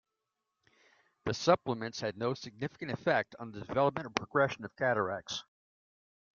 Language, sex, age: English, male, 60-69